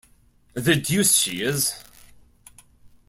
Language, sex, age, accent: English, male, 30-39, United States English